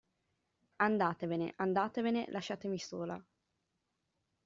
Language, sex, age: Italian, female, 19-29